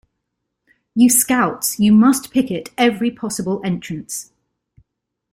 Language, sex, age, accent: English, female, 40-49, England English